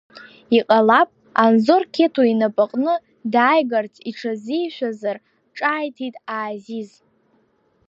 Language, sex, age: Abkhazian, female, under 19